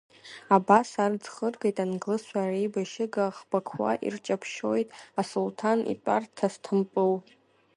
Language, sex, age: Abkhazian, female, under 19